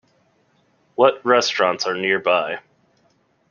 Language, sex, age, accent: English, male, 30-39, United States English